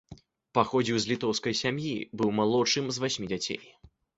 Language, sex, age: Belarusian, male, 19-29